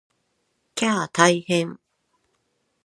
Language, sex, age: Japanese, female, 40-49